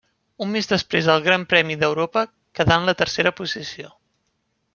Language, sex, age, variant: Catalan, male, 19-29, Central